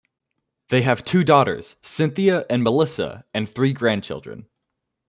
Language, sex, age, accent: English, male, 19-29, United States English